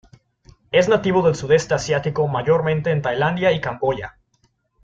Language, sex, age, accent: Spanish, male, 19-29, México